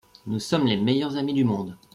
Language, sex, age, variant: French, male, 40-49, Français de métropole